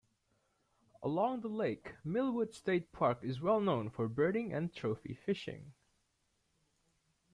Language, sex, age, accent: English, male, 19-29, Australian English